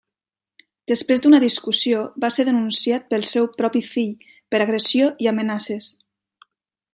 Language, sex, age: Catalan, female, 30-39